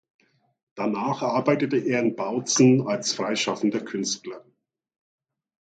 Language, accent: German, Deutschland Deutsch